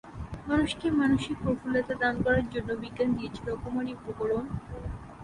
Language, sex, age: Bengali, female, 19-29